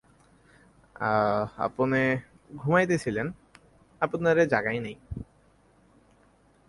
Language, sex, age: Bengali, male, 19-29